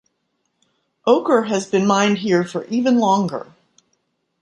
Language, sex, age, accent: English, female, 60-69, United States English